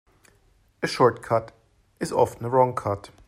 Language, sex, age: English, male, 30-39